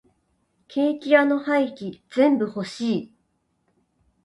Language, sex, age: Japanese, female, 30-39